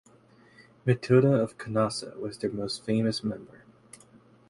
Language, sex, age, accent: English, male, 19-29, United States English